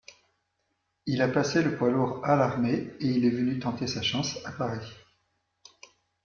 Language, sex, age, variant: French, male, 40-49, Français de métropole